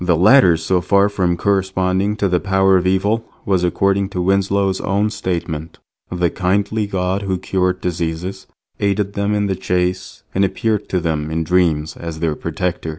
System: none